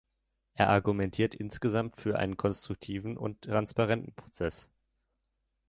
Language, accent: German, Deutschland Deutsch